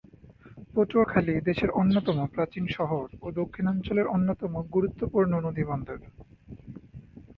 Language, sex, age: Bengali, male, 19-29